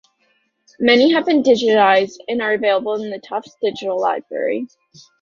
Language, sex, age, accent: English, female, 19-29, United States English